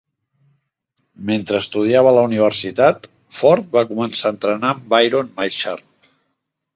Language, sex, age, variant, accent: Catalan, male, 40-49, Central, central